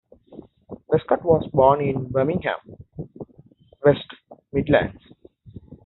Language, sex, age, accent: English, male, 19-29, England English